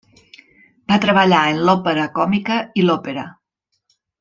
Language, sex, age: Catalan, female, 60-69